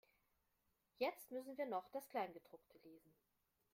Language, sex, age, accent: German, female, 50-59, Deutschland Deutsch